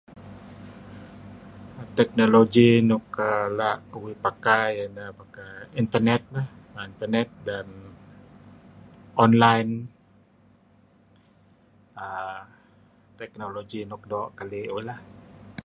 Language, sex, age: Kelabit, male, 60-69